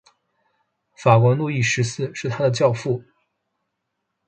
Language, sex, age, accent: Chinese, male, under 19, 出生地：湖北省